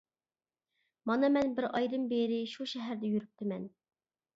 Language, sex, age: Uyghur, male, 19-29